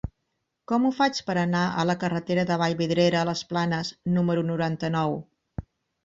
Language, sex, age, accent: Catalan, female, 50-59, Empordanès